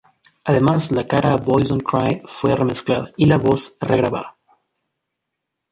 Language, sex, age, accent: Spanish, male, 19-29, América central